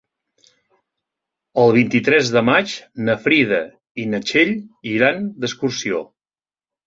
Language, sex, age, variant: Catalan, male, 60-69, Central